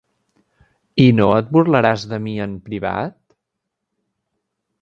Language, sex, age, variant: Catalan, male, 19-29, Central